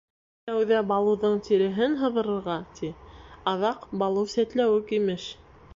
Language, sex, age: Bashkir, female, 19-29